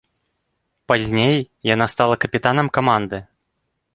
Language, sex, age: Belarusian, male, 19-29